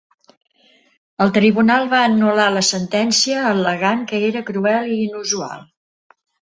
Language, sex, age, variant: Catalan, female, 60-69, Central